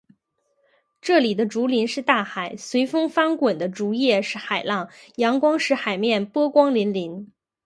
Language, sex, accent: Chinese, female, 出生地：吉林省